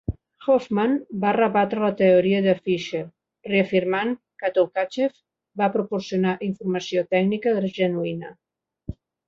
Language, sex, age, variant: Catalan, female, 60-69, Central